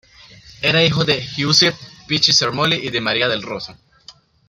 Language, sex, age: Spanish, male, under 19